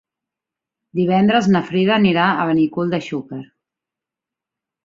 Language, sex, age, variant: Catalan, female, 40-49, Central